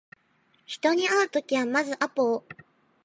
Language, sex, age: Japanese, female, 19-29